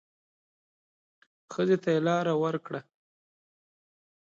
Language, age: Pashto, 30-39